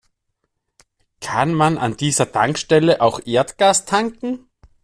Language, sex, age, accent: German, male, 30-39, Österreichisches Deutsch